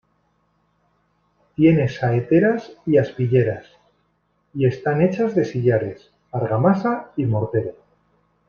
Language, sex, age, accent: Spanish, male, 30-39, España: Norte peninsular (Asturias, Castilla y León, Cantabria, País Vasco, Navarra, Aragón, La Rioja, Guadalajara, Cuenca)